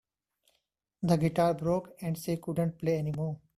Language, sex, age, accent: English, male, 19-29, India and South Asia (India, Pakistan, Sri Lanka)